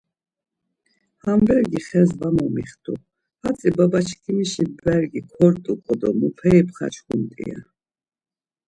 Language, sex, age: Laz, female, 50-59